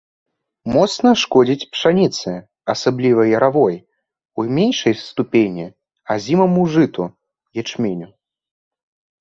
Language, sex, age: Belarusian, male, under 19